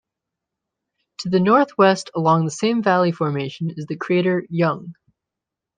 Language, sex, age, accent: English, male, 19-29, United States English